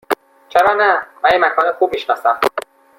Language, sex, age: Persian, male, 19-29